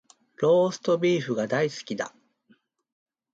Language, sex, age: Japanese, male, 50-59